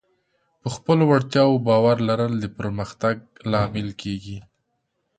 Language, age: Pashto, 30-39